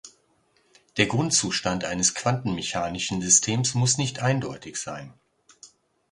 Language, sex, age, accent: German, male, 60-69, Deutschland Deutsch